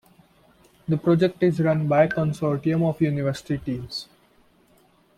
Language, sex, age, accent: English, male, under 19, India and South Asia (India, Pakistan, Sri Lanka)